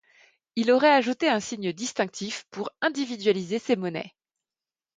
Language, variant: French, Français de métropole